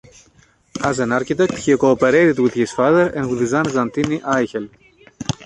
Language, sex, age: English, male, 40-49